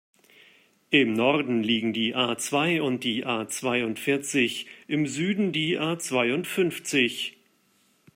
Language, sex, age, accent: German, male, 30-39, Deutschland Deutsch